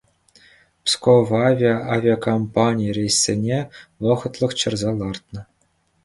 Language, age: Chuvash, 19-29